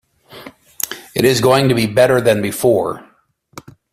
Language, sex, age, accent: English, male, 30-39, United States English